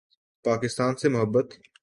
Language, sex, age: Urdu, male, 19-29